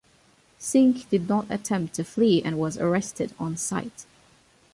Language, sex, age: English, female, under 19